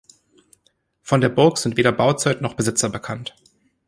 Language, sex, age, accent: German, male, 30-39, Deutschland Deutsch